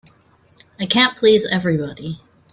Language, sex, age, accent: English, female, 19-29, United States English